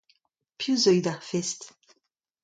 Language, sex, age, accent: Breton, female, 50-59, Kerneveg